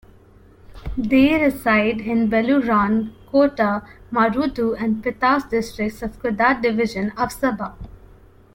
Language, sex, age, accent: English, female, 19-29, India and South Asia (India, Pakistan, Sri Lanka)